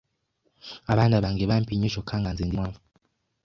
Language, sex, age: Ganda, male, 19-29